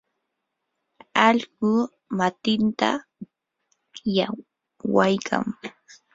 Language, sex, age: Yanahuanca Pasco Quechua, female, 19-29